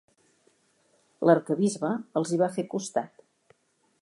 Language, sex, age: Catalan, female, 50-59